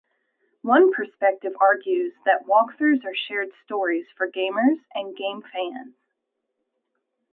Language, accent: English, United States English